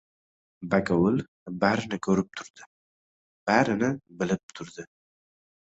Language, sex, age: Uzbek, male, 19-29